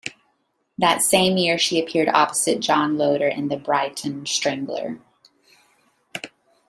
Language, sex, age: English, female, 19-29